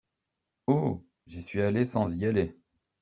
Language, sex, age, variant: French, male, 30-39, Français de métropole